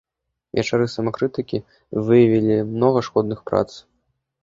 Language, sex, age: Belarusian, male, 19-29